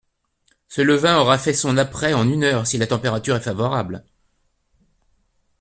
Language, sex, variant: French, male, Français de métropole